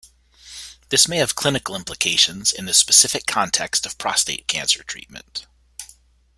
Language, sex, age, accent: English, male, 30-39, United States English